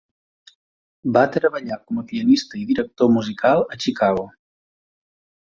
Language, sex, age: Catalan, male, 40-49